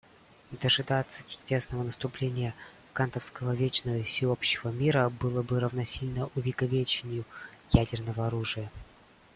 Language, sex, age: Russian, male, 19-29